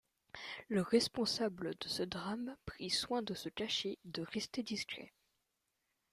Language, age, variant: French, under 19, Français de métropole